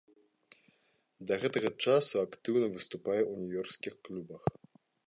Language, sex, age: Belarusian, male, 19-29